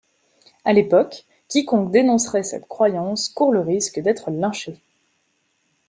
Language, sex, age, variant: French, female, 19-29, Français de métropole